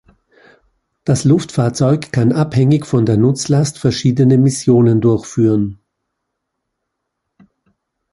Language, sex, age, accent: German, male, 50-59, Österreichisches Deutsch